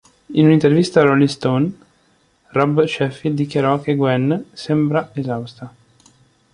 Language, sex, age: Italian, male, 19-29